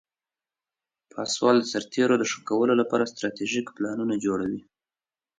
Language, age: Pashto, 19-29